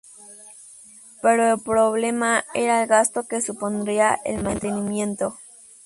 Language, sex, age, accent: Spanish, female, under 19, México